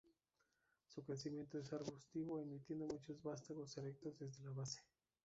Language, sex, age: Spanish, male, 19-29